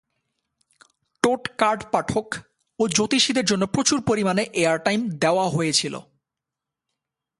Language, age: Bengali, 19-29